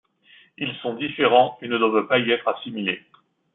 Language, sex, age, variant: French, male, 40-49, Français de métropole